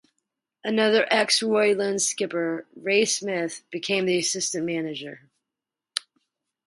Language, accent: English, United States English